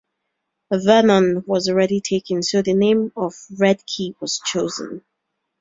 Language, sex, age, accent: English, female, 19-29, England English